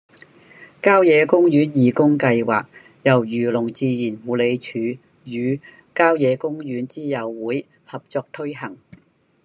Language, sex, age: Cantonese, female, 60-69